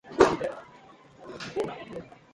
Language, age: English, 19-29